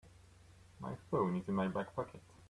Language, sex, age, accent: English, male, 30-39, England English